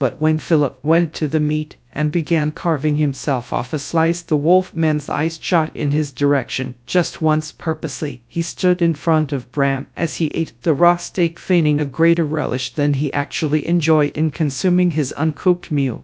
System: TTS, GradTTS